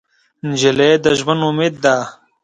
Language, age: Pashto, 19-29